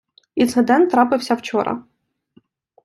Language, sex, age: Ukrainian, female, 19-29